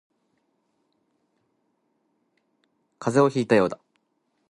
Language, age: Japanese, 19-29